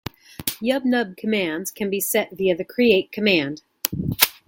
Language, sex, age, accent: English, female, 40-49, United States English